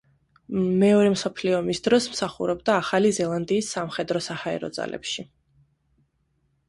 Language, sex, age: Georgian, female, 19-29